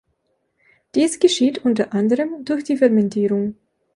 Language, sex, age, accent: German, female, 19-29, Schweizerdeutsch